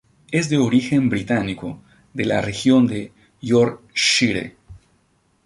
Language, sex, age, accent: Spanish, male, 30-39, Andino-Pacífico: Colombia, Perú, Ecuador, oeste de Bolivia y Venezuela andina